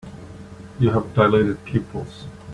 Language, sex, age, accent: English, male, 50-59, Canadian English